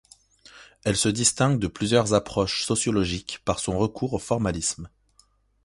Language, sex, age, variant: French, male, 19-29, Français de métropole